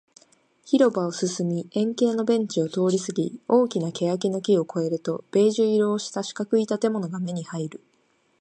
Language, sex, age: Japanese, female, 19-29